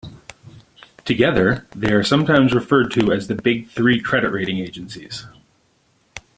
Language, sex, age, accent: English, male, 40-49, Canadian English